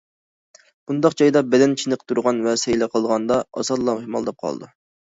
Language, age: Uyghur, 19-29